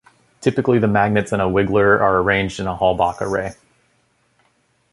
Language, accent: English, United States English